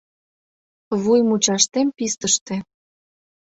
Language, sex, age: Mari, female, 19-29